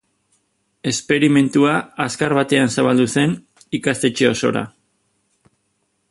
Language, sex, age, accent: Basque, male, 50-59, Erdialdekoa edo Nafarra (Gipuzkoa, Nafarroa)